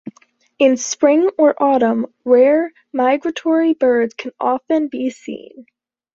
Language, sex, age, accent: English, female, under 19, United States English